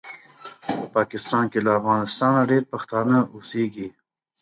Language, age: Pashto, 30-39